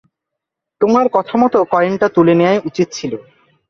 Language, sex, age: Bengali, male, 19-29